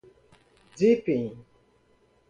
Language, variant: Portuguese, Portuguese (Brasil)